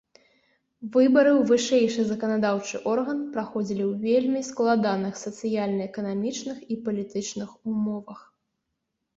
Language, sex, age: Belarusian, female, 19-29